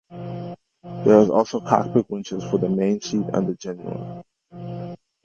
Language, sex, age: English, male, 30-39